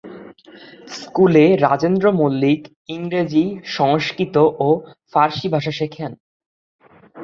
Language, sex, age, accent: Bengali, male, 19-29, Bangladeshi